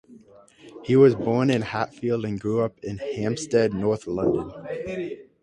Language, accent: English, United States English